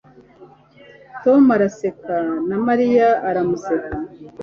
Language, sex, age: Kinyarwanda, female, 40-49